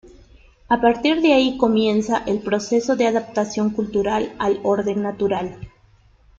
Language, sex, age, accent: Spanish, female, 30-39, Andino-Pacífico: Colombia, Perú, Ecuador, oeste de Bolivia y Venezuela andina